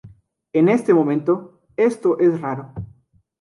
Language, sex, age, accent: Spanish, male, 19-29, México